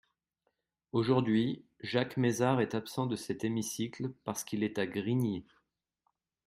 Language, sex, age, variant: French, male, 30-39, Français de métropole